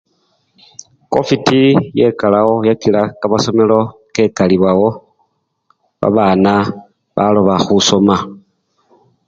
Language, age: Luyia, 50-59